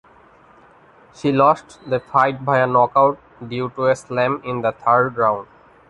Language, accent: English, India and South Asia (India, Pakistan, Sri Lanka)